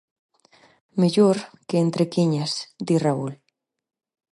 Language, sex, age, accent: Galician, female, 30-39, Normativo (estándar)